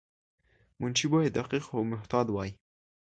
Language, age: Pashto, under 19